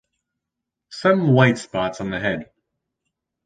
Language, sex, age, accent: English, male, under 19, United States English